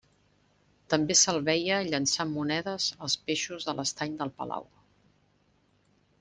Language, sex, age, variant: Catalan, male, 60-69, Central